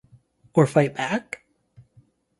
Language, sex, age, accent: English, male, 30-39, United States English